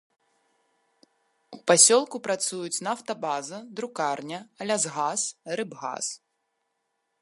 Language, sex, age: Belarusian, female, 19-29